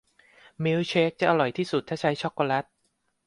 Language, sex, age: Thai, male, 30-39